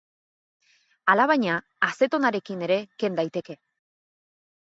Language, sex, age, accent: Basque, female, 19-29, Erdialdekoa edo Nafarra (Gipuzkoa, Nafarroa)